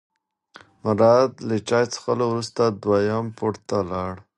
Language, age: Pashto, 19-29